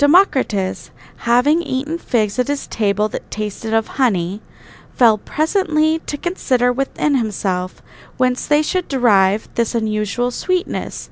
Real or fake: real